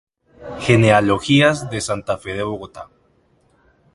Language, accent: Spanish, Caribe: Cuba, Venezuela, Puerto Rico, República Dominicana, Panamá, Colombia caribeña, México caribeño, Costa del golfo de México